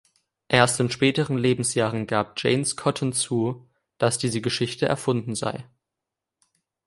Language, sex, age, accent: German, male, under 19, Deutschland Deutsch